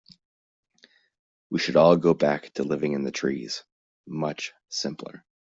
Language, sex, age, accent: English, male, 30-39, United States English